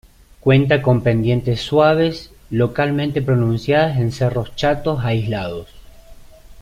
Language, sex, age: Spanish, male, 30-39